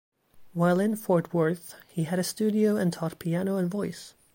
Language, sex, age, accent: English, female, 30-39, United States English